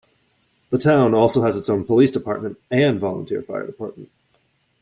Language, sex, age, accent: English, male, 19-29, United States English